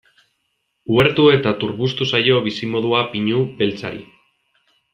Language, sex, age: Basque, male, 19-29